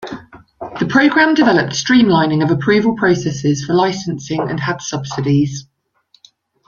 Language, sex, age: English, female, 40-49